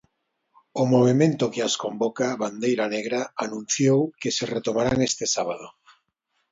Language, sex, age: Galician, male, 50-59